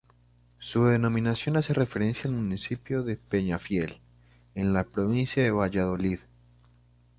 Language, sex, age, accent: Spanish, male, 19-29, Andino-Pacífico: Colombia, Perú, Ecuador, oeste de Bolivia y Venezuela andina